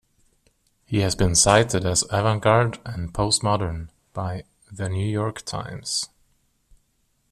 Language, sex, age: English, male, 30-39